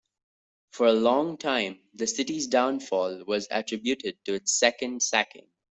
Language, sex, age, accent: English, male, under 19, India and South Asia (India, Pakistan, Sri Lanka)